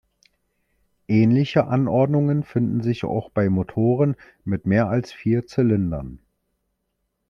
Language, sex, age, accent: German, male, 40-49, Deutschland Deutsch